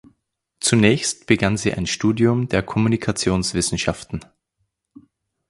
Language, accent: German, Österreichisches Deutsch